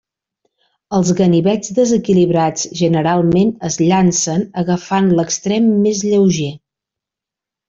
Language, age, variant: Catalan, 40-49, Central